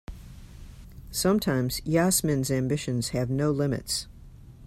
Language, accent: English, United States English